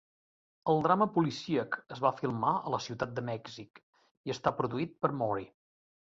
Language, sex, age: Catalan, male, 40-49